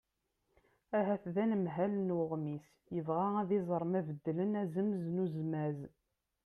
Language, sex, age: Kabyle, female, 19-29